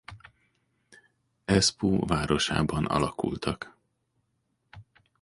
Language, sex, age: Hungarian, male, 40-49